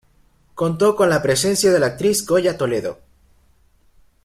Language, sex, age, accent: Spanish, male, under 19, Andino-Pacífico: Colombia, Perú, Ecuador, oeste de Bolivia y Venezuela andina